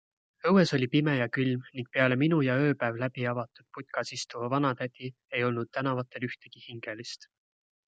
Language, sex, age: Estonian, male, 19-29